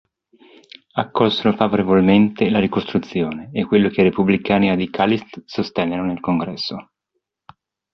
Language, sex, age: Italian, male, 40-49